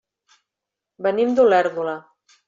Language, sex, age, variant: Catalan, female, 50-59, Central